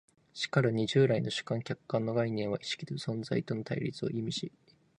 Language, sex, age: Japanese, male, 19-29